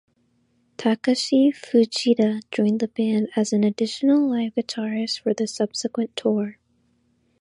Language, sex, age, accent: English, female, under 19, United States English